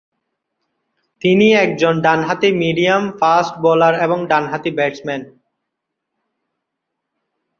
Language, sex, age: Bengali, male, 19-29